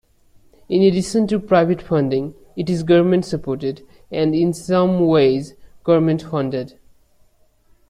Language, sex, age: English, male, 19-29